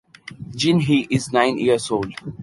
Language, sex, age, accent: English, male, 19-29, India and South Asia (India, Pakistan, Sri Lanka)